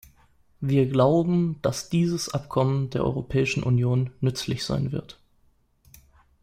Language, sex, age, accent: German, male, 19-29, Deutschland Deutsch